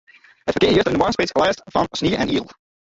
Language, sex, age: Western Frisian, male, 19-29